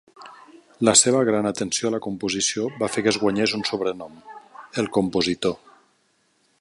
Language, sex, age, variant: Catalan, male, 50-59, Nord-Occidental